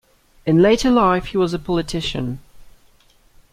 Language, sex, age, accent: English, male, 19-29, England English